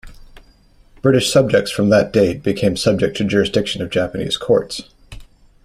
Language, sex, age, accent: English, male, 40-49, United States English